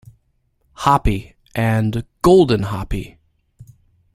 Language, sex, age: English, male, 40-49